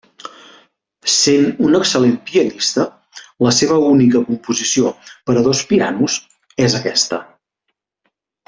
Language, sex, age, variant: Catalan, male, 50-59, Central